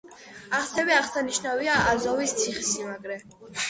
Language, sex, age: Georgian, female, under 19